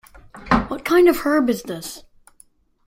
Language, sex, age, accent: English, male, under 19, United States English